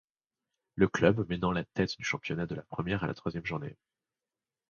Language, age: French, 30-39